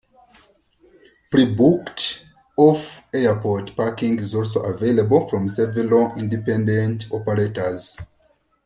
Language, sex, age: English, male, 19-29